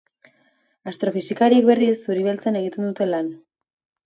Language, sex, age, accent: Basque, female, under 19, Erdialdekoa edo Nafarra (Gipuzkoa, Nafarroa)